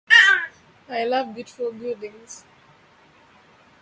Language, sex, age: English, female, 19-29